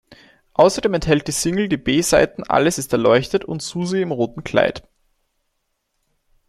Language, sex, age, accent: German, male, 19-29, Österreichisches Deutsch